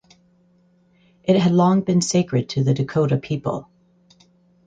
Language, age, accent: English, 40-49, United States English